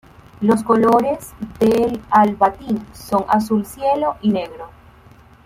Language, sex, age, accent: Spanish, female, 19-29, Caribe: Cuba, Venezuela, Puerto Rico, República Dominicana, Panamá, Colombia caribeña, México caribeño, Costa del golfo de México